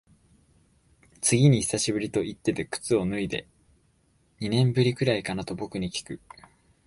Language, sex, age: Japanese, male, 19-29